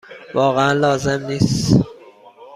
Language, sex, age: Persian, male, 30-39